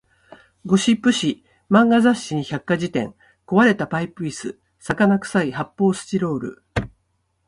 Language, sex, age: Japanese, female, 60-69